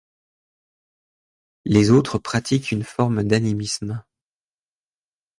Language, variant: French, Français de métropole